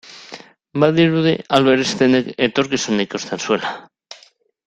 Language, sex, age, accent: Basque, male, 40-49, Mendebalekoa (Araba, Bizkaia, Gipuzkoako mendebaleko herri batzuk)